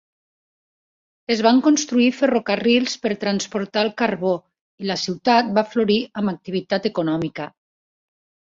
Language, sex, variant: Catalan, female, Nord-Occidental